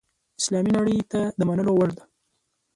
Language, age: Pashto, 19-29